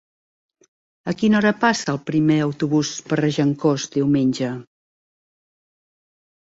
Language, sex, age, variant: Catalan, female, 60-69, Central